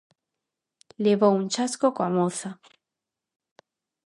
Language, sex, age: Galician, female, 19-29